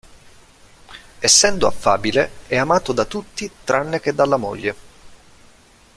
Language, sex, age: Italian, male, 30-39